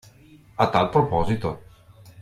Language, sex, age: Italian, male, 50-59